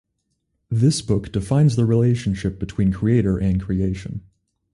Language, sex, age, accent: English, male, 19-29, United States English